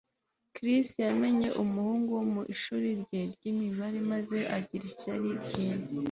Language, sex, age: Kinyarwanda, female, 19-29